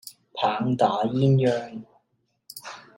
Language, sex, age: Cantonese, male, 19-29